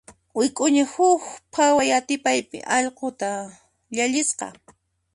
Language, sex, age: Puno Quechua, female, 40-49